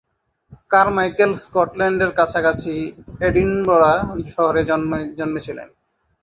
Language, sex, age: Bengali, male, 30-39